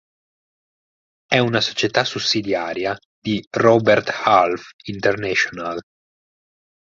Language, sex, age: Italian, male, 19-29